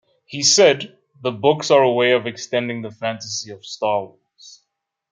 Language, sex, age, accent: English, male, 30-39, Southern African (South Africa, Zimbabwe, Namibia)